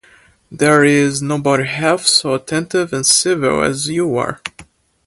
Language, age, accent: English, under 19, United States English